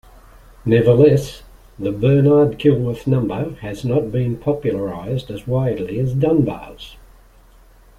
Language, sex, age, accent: English, male, 70-79, Australian English